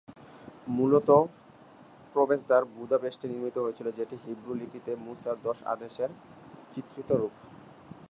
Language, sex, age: Bengali, male, 19-29